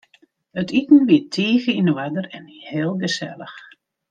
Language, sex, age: Western Frisian, female, 60-69